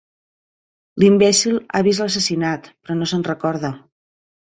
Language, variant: Catalan, Central